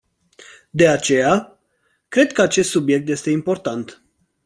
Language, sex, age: Romanian, male, 30-39